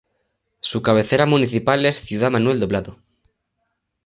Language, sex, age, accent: Spanish, male, 19-29, España: Centro-Sur peninsular (Madrid, Toledo, Castilla-La Mancha)